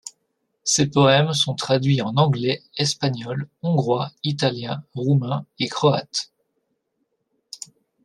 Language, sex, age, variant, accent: French, male, 30-39, Français d'Europe, Français de Belgique